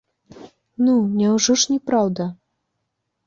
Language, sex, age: Belarusian, female, 30-39